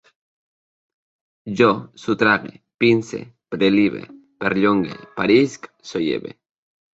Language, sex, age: Catalan, male, under 19